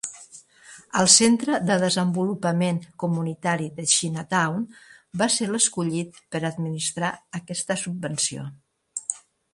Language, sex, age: Catalan, female, 60-69